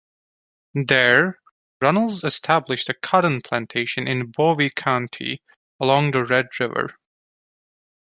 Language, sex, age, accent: English, male, 19-29, United States English